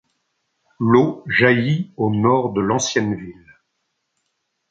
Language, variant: French, Français de métropole